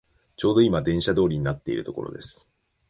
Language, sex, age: Japanese, male, 19-29